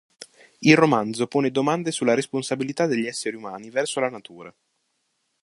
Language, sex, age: Italian, male, 19-29